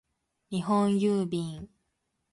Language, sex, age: Japanese, female, under 19